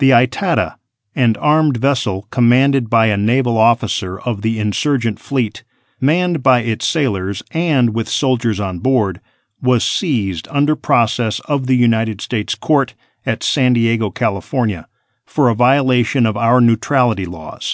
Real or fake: real